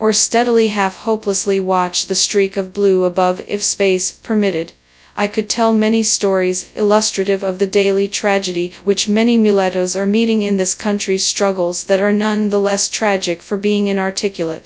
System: TTS, FastPitch